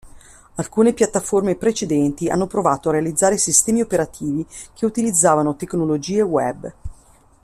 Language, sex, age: Italian, female, 50-59